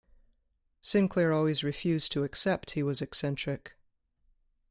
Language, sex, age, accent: English, female, 30-39, United States English